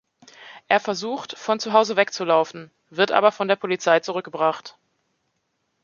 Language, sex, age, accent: German, female, 30-39, Deutschland Deutsch